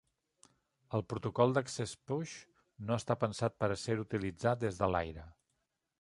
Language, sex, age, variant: Catalan, male, 50-59, Central